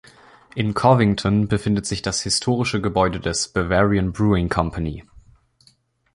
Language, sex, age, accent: German, male, 19-29, Deutschland Deutsch